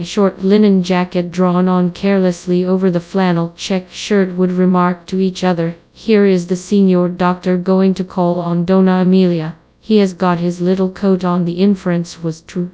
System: TTS, FastPitch